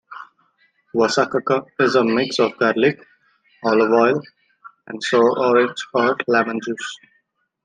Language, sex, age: English, male, 19-29